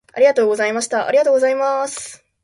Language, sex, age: Japanese, female, 19-29